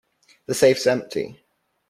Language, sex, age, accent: English, male, 19-29, England English